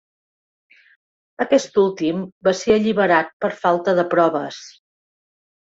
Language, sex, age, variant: Catalan, female, 50-59, Central